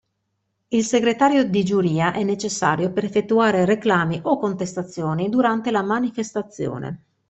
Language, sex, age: Italian, female, 40-49